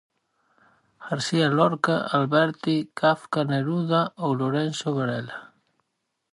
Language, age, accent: Galician, 40-49, Atlántico (seseo e gheada)